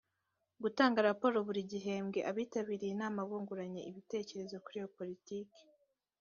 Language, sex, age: Kinyarwanda, female, under 19